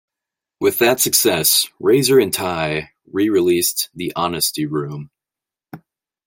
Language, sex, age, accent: English, male, 30-39, United States English